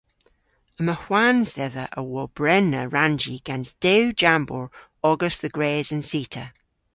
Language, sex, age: Cornish, female, 40-49